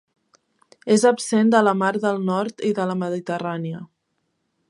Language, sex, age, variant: Catalan, female, 19-29, Central